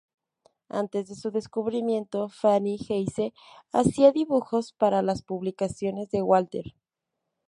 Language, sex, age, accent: Spanish, female, 19-29, México